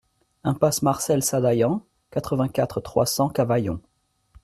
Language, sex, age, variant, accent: French, male, 40-49, Français d'Amérique du Nord, Français du Canada